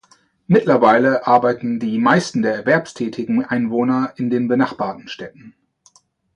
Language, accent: German, Deutschland Deutsch